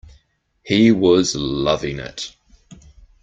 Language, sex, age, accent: English, male, 40-49, New Zealand English